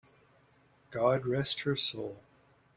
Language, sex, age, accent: English, male, 40-49, United States English